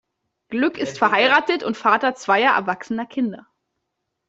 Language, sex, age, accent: German, female, 19-29, Deutschland Deutsch